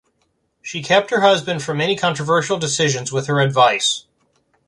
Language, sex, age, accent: English, male, 40-49, United States English